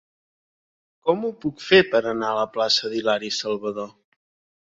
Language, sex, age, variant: Catalan, male, 19-29, Central